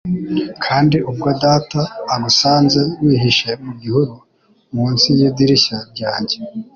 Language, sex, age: Kinyarwanda, male, 19-29